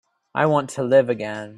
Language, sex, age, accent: English, male, 19-29, United States English